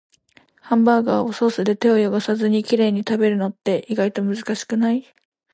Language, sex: Japanese, female